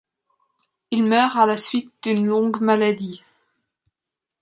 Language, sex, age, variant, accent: French, female, 19-29, Français d'Europe, Français d’Allemagne